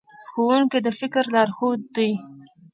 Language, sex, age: Pashto, female, 19-29